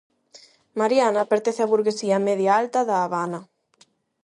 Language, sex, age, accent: Galician, female, 19-29, Atlántico (seseo e gheada); Normativo (estándar); Neofalante